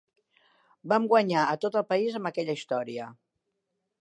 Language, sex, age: Catalan, female, 70-79